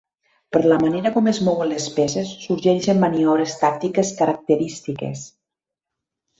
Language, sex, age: Catalan, female, 50-59